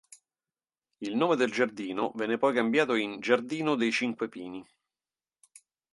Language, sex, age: Italian, male, 50-59